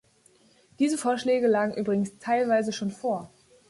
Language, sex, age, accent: German, female, 19-29, Deutschland Deutsch